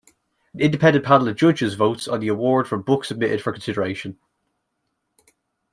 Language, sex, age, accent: English, male, 19-29, Irish English